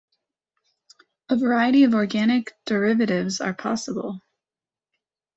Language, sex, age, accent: English, female, 30-39, United States English